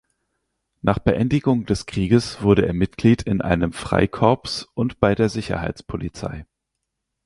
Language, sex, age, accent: German, male, 19-29, Deutschland Deutsch